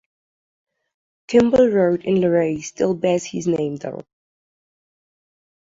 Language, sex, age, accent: English, female, 19-29, United States English; England English